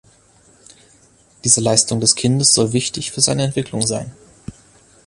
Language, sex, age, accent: German, male, 19-29, Deutschland Deutsch